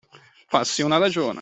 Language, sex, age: Italian, male, 19-29